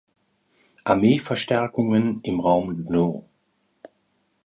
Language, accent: German, Deutschland Deutsch